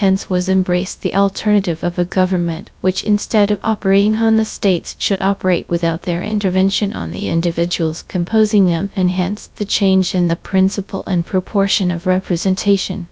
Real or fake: fake